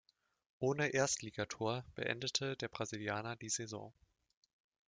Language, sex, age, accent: German, male, 19-29, Deutschland Deutsch